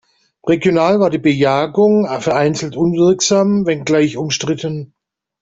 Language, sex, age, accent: German, male, 50-59, Deutschland Deutsch